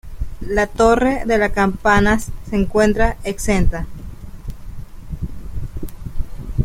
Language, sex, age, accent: Spanish, female, 19-29, Caribe: Cuba, Venezuela, Puerto Rico, República Dominicana, Panamá, Colombia caribeña, México caribeño, Costa del golfo de México